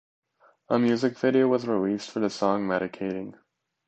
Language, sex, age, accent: English, male, under 19, United States English